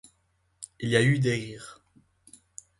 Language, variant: French, Français de métropole